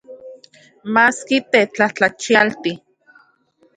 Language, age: Central Puebla Nahuatl, 30-39